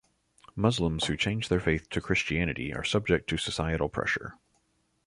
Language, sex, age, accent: English, male, 30-39, United States English